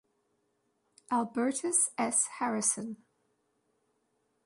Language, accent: English, Canadian English